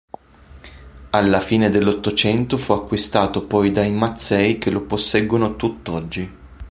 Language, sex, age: Italian, male, 30-39